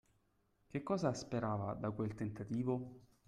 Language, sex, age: Italian, male, 30-39